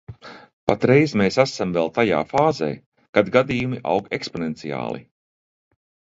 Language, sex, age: Latvian, male, 60-69